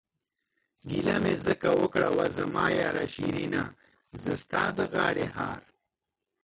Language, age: Pashto, 40-49